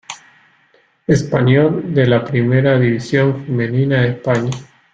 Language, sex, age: Spanish, male, 19-29